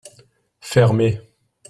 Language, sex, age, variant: French, male, 40-49, Français de métropole